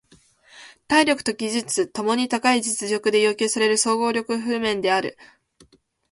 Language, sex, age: Japanese, female, 19-29